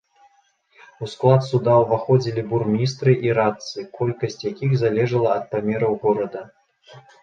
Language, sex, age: Belarusian, male, 19-29